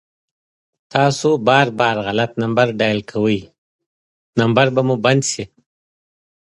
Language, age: Pashto, 30-39